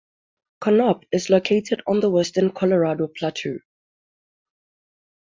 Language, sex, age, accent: English, female, 19-29, United States English; England English